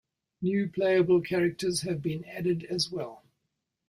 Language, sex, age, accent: English, male, 70-79, New Zealand English